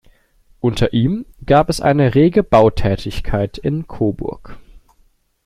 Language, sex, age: German, male, 19-29